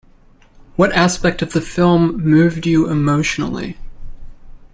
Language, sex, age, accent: English, male, 19-29, United States English